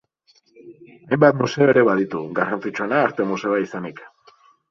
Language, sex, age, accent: Basque, male, 30-39, Mendebalekoa (Araba, Bizkaia, Gipuzkoako mendebaleko herri batzuk)